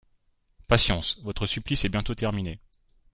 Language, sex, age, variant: French, male, 40-49, Français de métropole